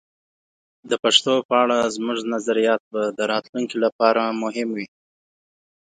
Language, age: Pashto, 19-29